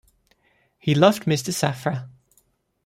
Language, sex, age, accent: English, male, 19-29, England English